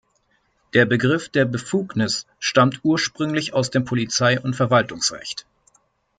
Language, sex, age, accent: German, male, 30-39, Deutschland Deutsch